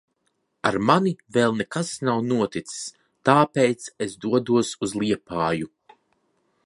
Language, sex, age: Latvian, male, 30-39